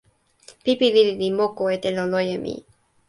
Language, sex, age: Toki Pona, female, 19-29